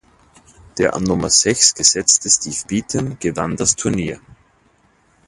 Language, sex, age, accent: German, male, 50-59, Österreichisches Deutsch